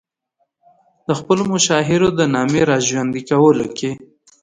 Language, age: Pashto, 30-39